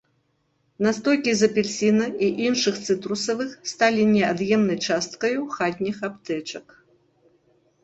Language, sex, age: Belarusian, female, 50-59